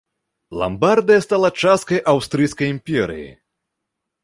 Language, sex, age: Belarusian, male, 19-29